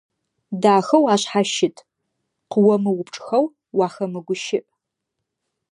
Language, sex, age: Adyghe, female, 30-39